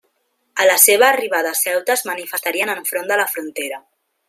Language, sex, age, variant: Catalan, female, 19-29, Central